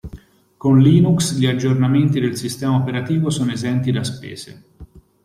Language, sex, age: Italian, male, 40-49